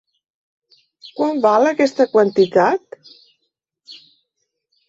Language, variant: Catalan, Central